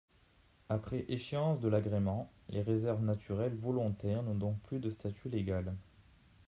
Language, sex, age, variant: French, male, 19-29, Français de métropole